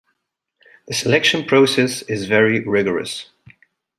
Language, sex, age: English, male, 30-39